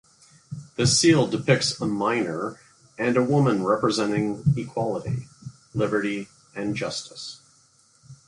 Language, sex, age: English, male, 50-59